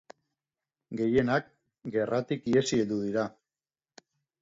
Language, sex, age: Basque, male, 40-49